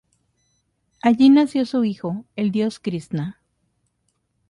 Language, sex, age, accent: Spanish, female, 30-39, México